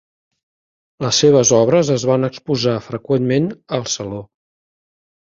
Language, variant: Catalan, Central